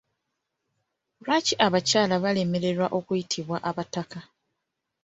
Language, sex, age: Ganda, female, 19-29